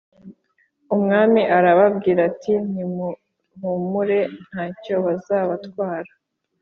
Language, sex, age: Kinyarwanda, female, 19-29